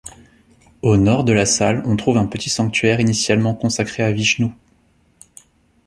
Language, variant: French, Français de métropole